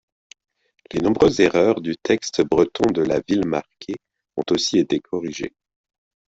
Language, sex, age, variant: French, male, 30-39, Français de métropole